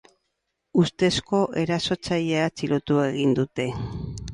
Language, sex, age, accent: Basque, female, 60-69, Erdialdekoa edo Nafarra (Gipuzkoa, Nafarroa)